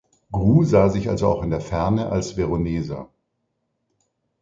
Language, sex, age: German, male, 60-69